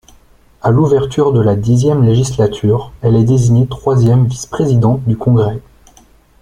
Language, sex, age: French, male, 19-29